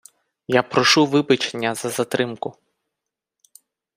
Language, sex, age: Ukrainian, male, 30-39